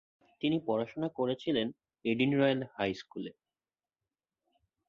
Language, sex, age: Bengali, male, 19-29